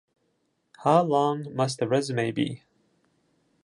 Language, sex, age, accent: English, male, 30-39, United States English